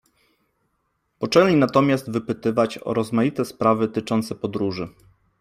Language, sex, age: Polish, male, 30-39